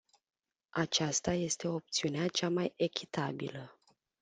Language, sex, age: Romanian, female, 19-29